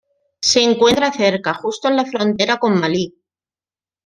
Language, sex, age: Spanish, female, 40-49